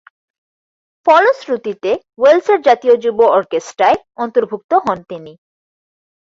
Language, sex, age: Bengali, female, 19-29